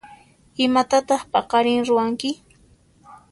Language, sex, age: Puno Quechua, female, 19-29